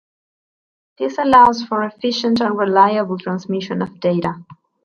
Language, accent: English, England English